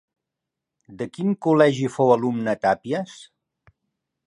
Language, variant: Catalan, Central